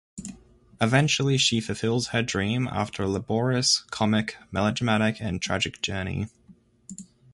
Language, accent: English, Australian English